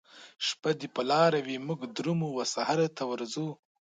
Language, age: Pashto, 19-29